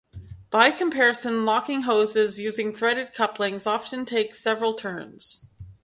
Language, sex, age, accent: English, female, 30-39, Canadian English